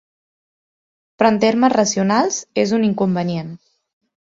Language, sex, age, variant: Catalan, female, 19-29, Central